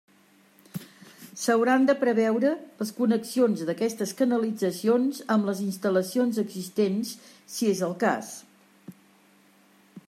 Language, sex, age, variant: Catalan, female, 70-79, Central